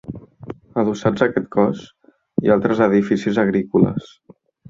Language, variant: Catalan, Central